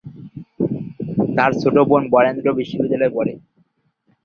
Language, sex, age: Bengali, male, 19-29